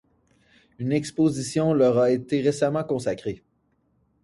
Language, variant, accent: French, Français d'Amérique du Nord, Français du Canada